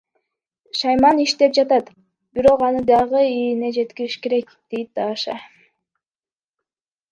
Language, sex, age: Kyrgyz, female, under 19